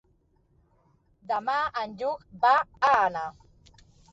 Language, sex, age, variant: Catalan, female, 30-39, Central